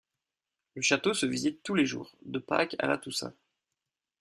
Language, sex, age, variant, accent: French, male, 19-29, Français d'Europe, Français de Belgique